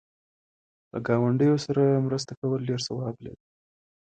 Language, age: Pashto, 19-29